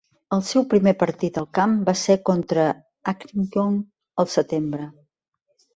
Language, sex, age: Catalan, female, 60-69